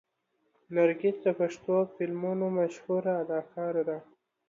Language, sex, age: Pashto, male, 19-29